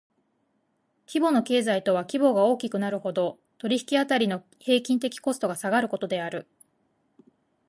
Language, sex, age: Japanese, female, 40-49